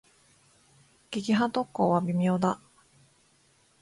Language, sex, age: Japanese, female, 19-29